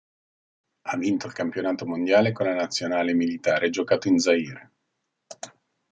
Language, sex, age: Italian, male, 40-49